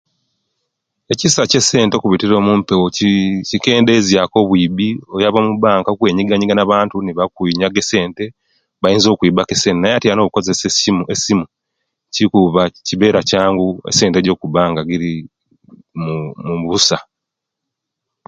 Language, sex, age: Kenyi, male, 50-59